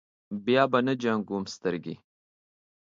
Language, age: Pashto, 19-29